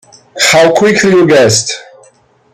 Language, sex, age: English, male, 19-29